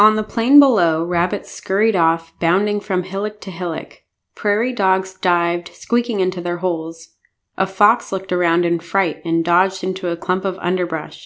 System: none